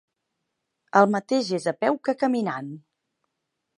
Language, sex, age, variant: Catalan, female, 40-49, Central